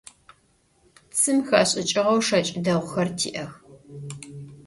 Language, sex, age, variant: Adyghe, female, 50-59, Адыгабзэ (Кирил, пстэумэ зэдыряе)